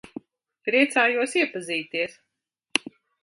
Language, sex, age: Latvian, female, 40-49